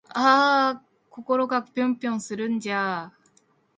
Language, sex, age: Japanese, female, 19-29